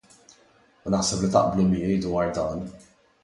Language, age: Maltese, 19-29